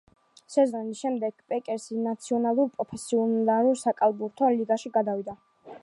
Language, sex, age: Georgian, female, under 19